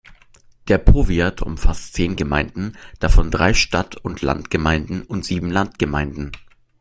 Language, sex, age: German, male, under 19